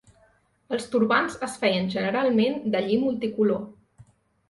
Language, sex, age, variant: Catalan, female, 19-29, Central